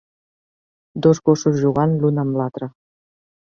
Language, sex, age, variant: Catalan, female, 40-49, Central